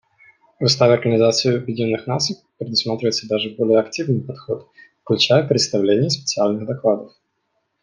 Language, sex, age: Russian, male, 19-29